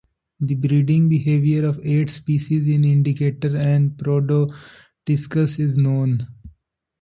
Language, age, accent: English, 19-29, India and South Asia (India, Pakistan, Sri Lanka)